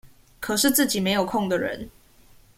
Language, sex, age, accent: Chinese, female, 19-29, 出生地：臺北市